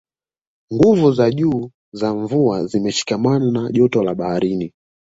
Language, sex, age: Swahili, male, 19-29